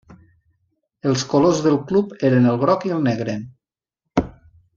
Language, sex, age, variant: Catalan, male, 40-49, Nord-Occidental